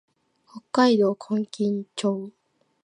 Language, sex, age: Japanese, female, 19-29